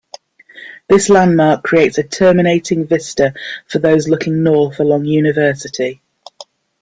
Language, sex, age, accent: English, female, 40-49, England English